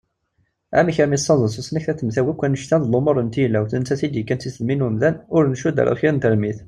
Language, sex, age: Kabyle, male, 19-29